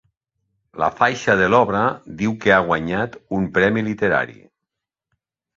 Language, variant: Catalan, Septentrional